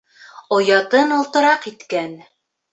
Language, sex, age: Bashkir, female, 30-39